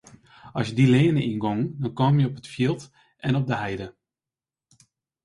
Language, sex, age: Western Frisian, male, 19-29